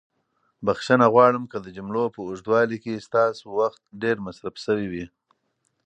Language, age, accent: Pashto, 30-39, کندهارۍ لهجه